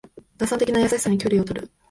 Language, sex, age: Japanese, female, 19-29